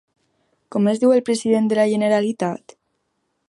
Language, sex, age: Catalan, female, under 19